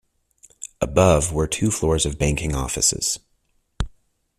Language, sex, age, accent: English, male, 30-39, United States English